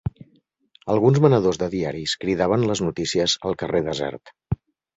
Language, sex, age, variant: Catalan, male, 40-49, Central